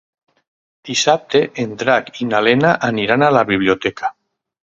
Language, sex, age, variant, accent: Catalan, male, 50-59, Valencià meridional, valencià